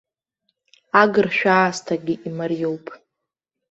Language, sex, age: Abkhazian, female, under 19